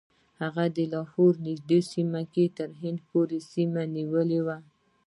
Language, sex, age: Pashto, female, 19-29